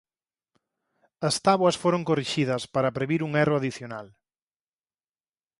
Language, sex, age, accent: Galician, male, 40-49, Normativo (estándar)